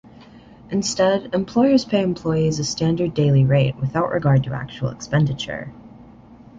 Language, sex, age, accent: English, male, under 19, United States English